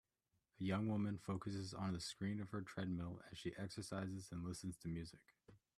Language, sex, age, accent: English, male, 19-29, United States English